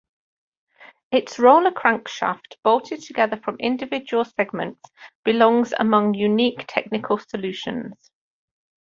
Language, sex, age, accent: English, female, 50-59, England English